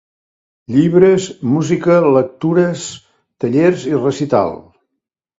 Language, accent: Catalan, gironí